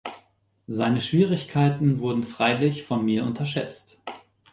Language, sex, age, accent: German, male, 30-39, Deutschland Deutsch